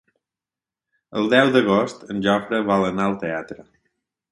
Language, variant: Catalan, Balear